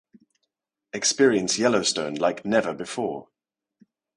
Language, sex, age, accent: English, male, 30-39, England English